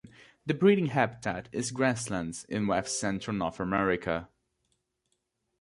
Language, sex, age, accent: English, male, 19-29, England English